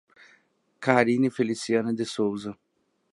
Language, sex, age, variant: Portuguese, male, 19-29, Portuguese (Brasil)